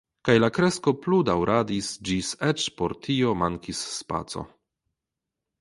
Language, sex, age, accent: Esperanto, male, 30-39, Internacia